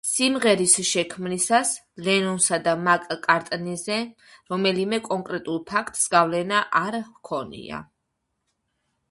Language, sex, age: Georgian, female, 30-39